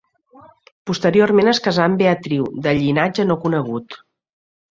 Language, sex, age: Catalan, female, 50-59